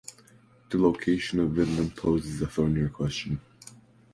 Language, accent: English, Canadian English